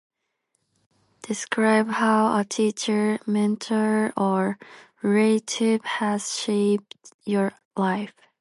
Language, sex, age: English, female, under 19